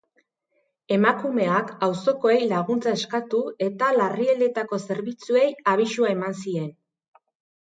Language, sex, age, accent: Basque, female, 40-49, Erdialdekoa edo Nafarra (Gipuzkoa, Nafarroa)